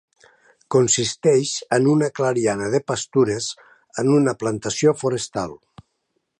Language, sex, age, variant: Catalan, male, 60-69, Nord-Occidental